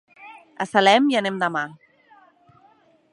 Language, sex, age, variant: Catalan, female, 40-49, Central